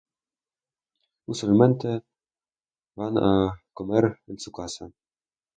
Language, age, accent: Spanish, under 19, España: Norte peninsular (Asturias, Castilla y León, Cantabria, País Vasco, Navarra, Aragón, La Rioja, Guadalajara, Cuenca)